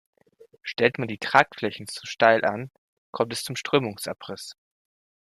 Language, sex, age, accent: German, male, 19-29, Deutschland Deutsch